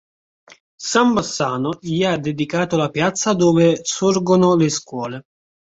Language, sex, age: Italian, male, 19-29